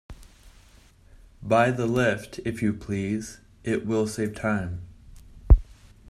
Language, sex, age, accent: English, male, 19-29, United States English